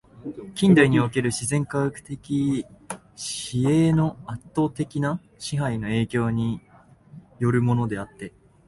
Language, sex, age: Japanese, male, 19-29